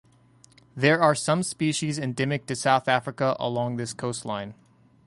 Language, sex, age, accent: English, male, 30-39, United States English